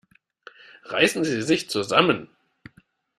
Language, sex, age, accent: German, male, 19-29, Deutschland Deutsch